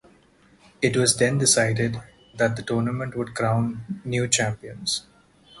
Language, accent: English, India and South Asia (India, Pakistan, Sri Lanka)